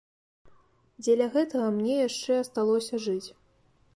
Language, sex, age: Belarusian, female, 19-29